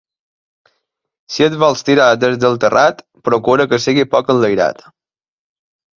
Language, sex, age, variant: Catalan, male, 19-29, Balear